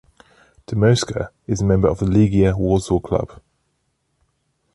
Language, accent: English, England English